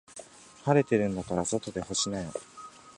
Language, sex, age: Japanese, male, 19-29